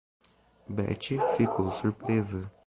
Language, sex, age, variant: Portuguese, male, 19-29, Portuguese (Brasil)